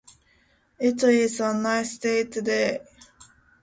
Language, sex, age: Japanese, female, under 19